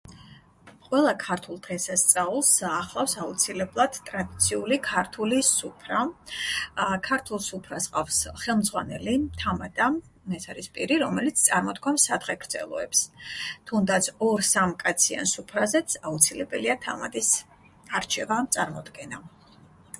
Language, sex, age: Georgian, female, 40-49